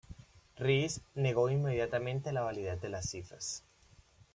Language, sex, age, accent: Spanish, male, 19-29, Caribe: Cuba, Venezuela, Puerto Rico, República Dominicana, Panamá, Colombia caribeña, México caribeño, Costa del golfo de México